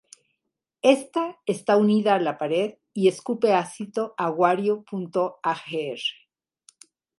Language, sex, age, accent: Spanish, female, 60-69, México